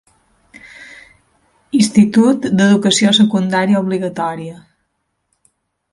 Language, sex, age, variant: Catalan, female, 40-49, Balear